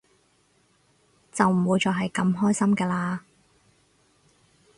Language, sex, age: Cantonese, female, 30-39